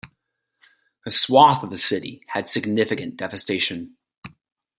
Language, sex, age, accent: English, male, 19-29, United States English